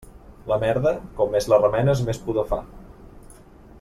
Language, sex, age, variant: Catalan, male, 30-39, Balear